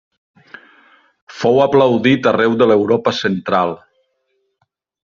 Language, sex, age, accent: Catalan, male, 50-59, valencià